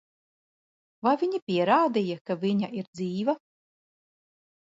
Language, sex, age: Latvian, female, 40-49